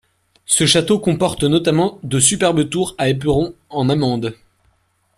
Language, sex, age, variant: French, male, 19-29, Français de métropole